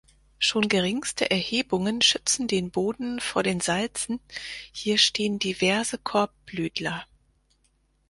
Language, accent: German, Deutschland Deutsch